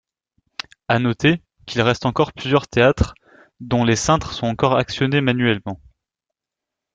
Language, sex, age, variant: French, male, 19-29, Français de métropole